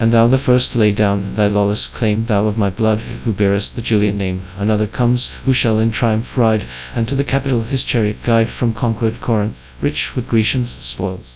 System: TTS, FastPitch